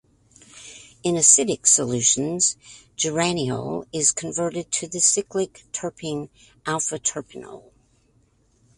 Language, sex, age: English, female, 70-79